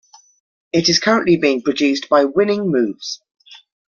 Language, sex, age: English, female, 30-39